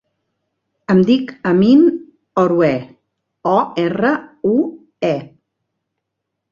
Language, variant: Catalan, Central